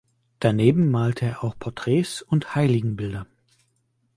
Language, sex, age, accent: German, male, 19-29, Deutschland Deutsch